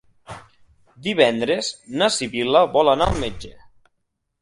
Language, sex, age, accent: Catalan, male, 19-29, central; nord-occidental